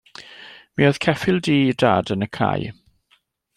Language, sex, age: Welsh, male, 50-59